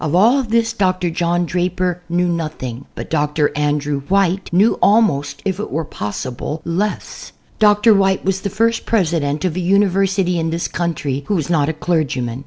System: none